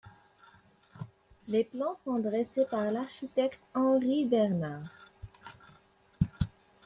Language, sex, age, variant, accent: French, female, 19-29, Français du nord de l'Afrique, Français du Maroc